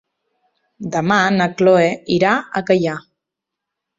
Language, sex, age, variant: Catalan, female, 19-29, Central